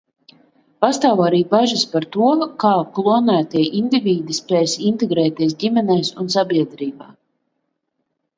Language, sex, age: Latvian, female, 40-49